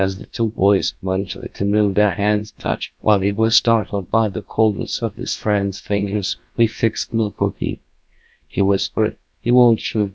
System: TTS, GlowTTS